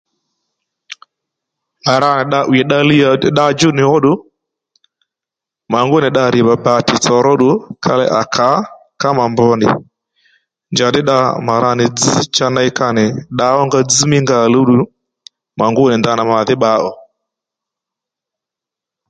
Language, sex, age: Lendu, male, 40-49